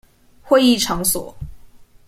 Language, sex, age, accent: Chinese, female, 19-29, 出生地：臺北市